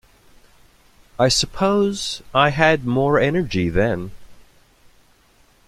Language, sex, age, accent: English, male, 40-49, United States English